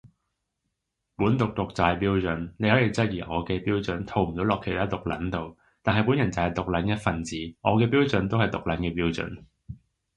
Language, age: Cantonese, 30-39